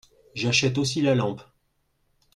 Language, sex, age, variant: French, male, 40-49, Français de métropole